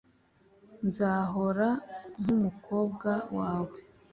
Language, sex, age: Kinyarwanda, female, 19-29